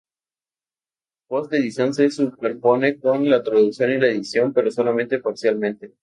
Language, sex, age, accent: Spanish, male, 19-29, México